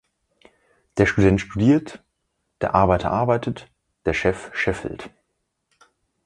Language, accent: German, Deutschland Deutsch